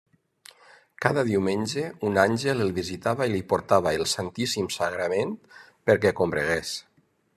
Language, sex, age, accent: Catalan, male, 50-59, valencià